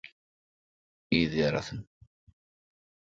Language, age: Turkmen, 19-29